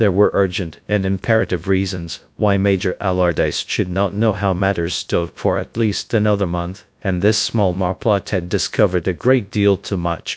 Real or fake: fake